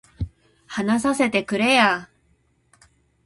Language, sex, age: Japanese, female, 30-39